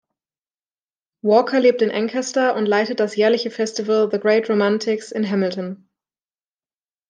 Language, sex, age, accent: German, female, 19-29, Deutschland Deutsch